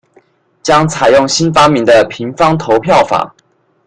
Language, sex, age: Chinese, male, 19-29